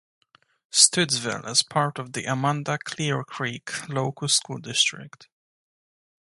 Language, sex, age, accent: English, male, 19-29, England English